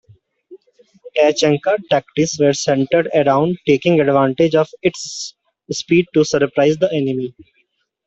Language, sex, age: English, male, under 19